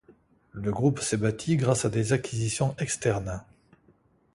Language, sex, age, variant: French, male, 60-69, Français de métropole